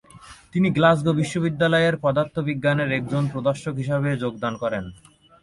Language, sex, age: Bengali, male, 19-29